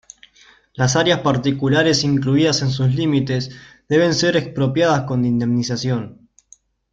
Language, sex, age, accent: Spanish, male, 19-29, Rioplatense: Argentina, Uruguay, este de Bolivia, Paraguay